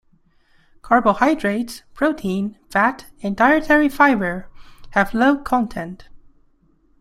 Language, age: English, 19-29